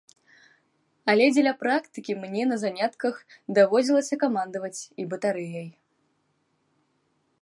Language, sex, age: Belarusian, female, 19-29